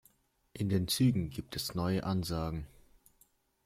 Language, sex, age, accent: German, male, under 19, Deutschland Deutsch